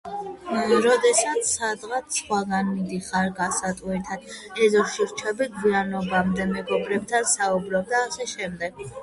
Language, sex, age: Georgian, female, under 19